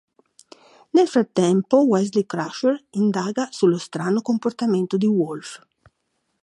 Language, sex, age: Italian, female, 60-69